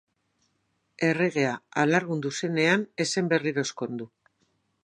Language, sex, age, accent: Basque, female, 60-69, Mendebalekoa (Araba, Bizkaia, Gipuzkoako mendebaleko herri batzuk)